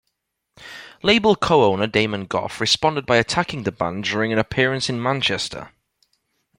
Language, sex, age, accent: English, male, 19-29, England English